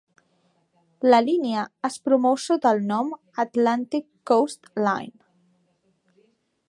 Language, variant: Catalan, Central